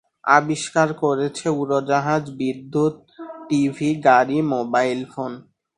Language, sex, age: Bengali, male, 19-29